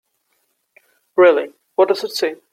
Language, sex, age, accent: English, male, 19-29, India and South Asia (India, Pakistan, Sri Lanka)